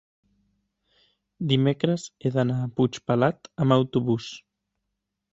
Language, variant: Catalan, Central